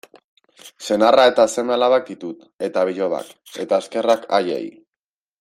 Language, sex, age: Basque, male, 19-29